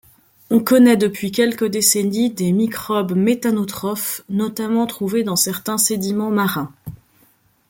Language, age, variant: French, 19-29, Français de métropole